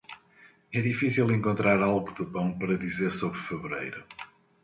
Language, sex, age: Portuguese, male, 50-59